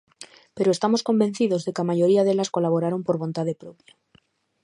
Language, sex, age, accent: Galician, female, 19-29, Normativo (estándar)